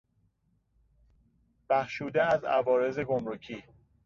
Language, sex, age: Persian, male, 30-39